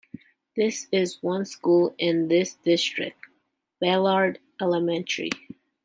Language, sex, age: English, female, 19-29